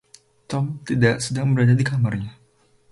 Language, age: Indonesian, 19-29